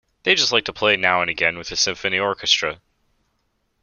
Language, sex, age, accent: English, male, under 19, United States English